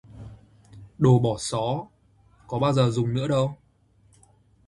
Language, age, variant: Vietnamese, 19-29, Hà Nội